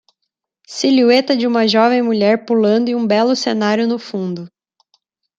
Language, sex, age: Portuguese, female, 30-39